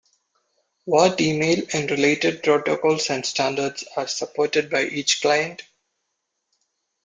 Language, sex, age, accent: English, male, 19-29, India and South Asia (India, Pakistan, Sri Lanka)